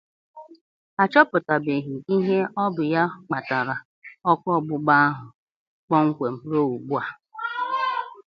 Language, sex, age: Igbo, female, 50-59